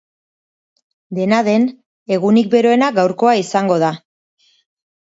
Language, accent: Basque, Mendebalekoa (Araba, Bizkaia, Gipuzkoako mendebaleko herri batzuk)